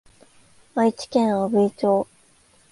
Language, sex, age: Japanese, female, 19-29